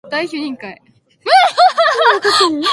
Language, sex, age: English, female, 19-29